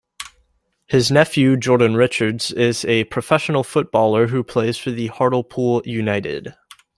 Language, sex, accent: English, male, United States English